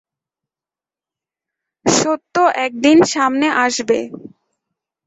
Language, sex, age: Bengali, female, 19-29